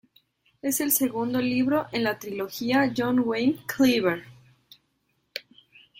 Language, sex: Spanish, female